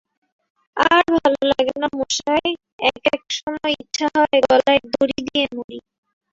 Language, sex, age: Bengali, female, 19-29